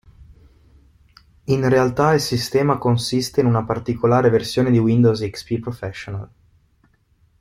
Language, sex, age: Italian, male, 19-29